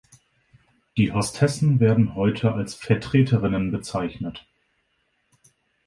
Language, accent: German, Deutschland Deutsch